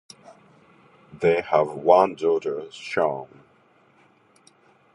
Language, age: English, 50-59